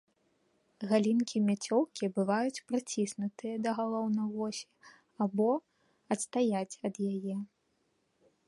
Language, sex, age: Belarusian, female, 19-29